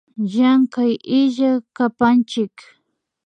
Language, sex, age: Imbabura Highland Quichua, female, under 19